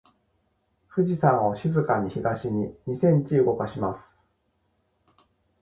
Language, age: Japanese, 40-49